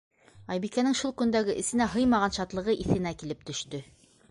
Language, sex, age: Bashkir, female, 30-39